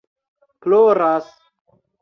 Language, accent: Esperanto, Internacia